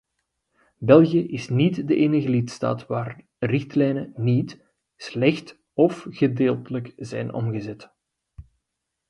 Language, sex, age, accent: Dutch, male, 30-39, Belgisch Nederlands